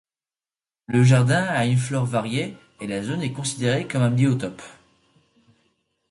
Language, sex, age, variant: French, male, 19-29, Français de métropole